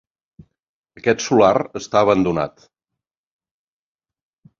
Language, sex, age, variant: Catalan, male, 50-59, Central